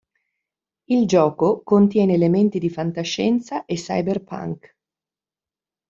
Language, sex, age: Italian, female, 40-49